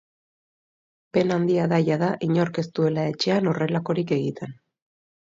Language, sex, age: Basque, female, 30-39